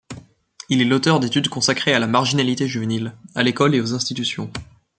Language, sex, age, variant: French, male, 19-29, Français de métropole